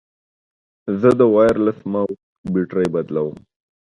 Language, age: Pashto, 19-29